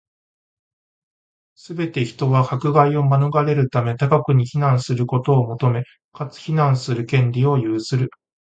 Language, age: Japanese, 40-49